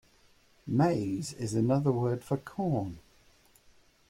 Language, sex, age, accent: English, male, 40-49, England English